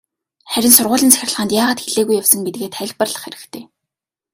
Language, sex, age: Mongolian, female, 19-29